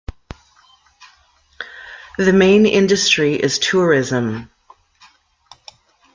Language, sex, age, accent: English, female, 50-59, United States English